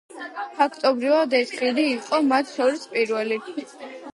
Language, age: Georgian, under 19